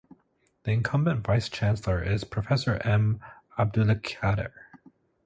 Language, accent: English, United States English